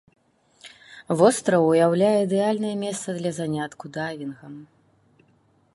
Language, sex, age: Belarusian, female, 30-39